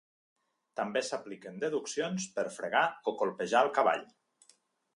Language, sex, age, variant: Catalan, male, 30-39, Nord-Occidental